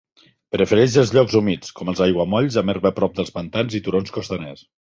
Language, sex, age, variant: Catalan, male, 40-49, Septentrional